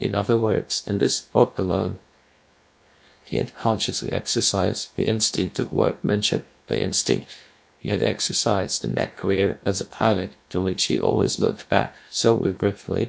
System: TTS, GlowTTS